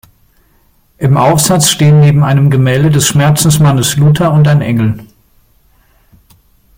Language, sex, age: German, male, 40-49